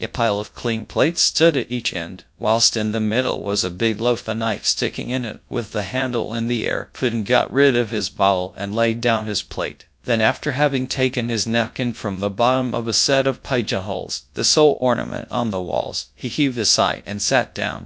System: TTS, GradTTS